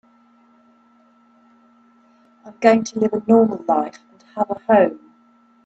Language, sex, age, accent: English, female, 50-59, England English